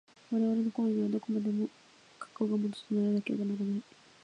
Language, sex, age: Japanese, female, 19-29